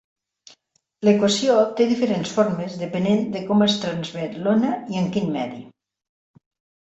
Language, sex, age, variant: Catalan, female, 60-69, Nord-Occidental